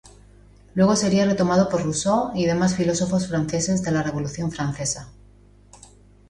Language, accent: Spanish, España: Centro-Sur peninsular (Madrid, Toledo, Castilla-La Mancha)